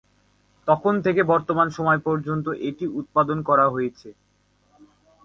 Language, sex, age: Bengali, male, 19-29